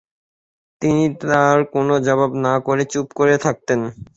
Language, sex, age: Bengali, male, 19-29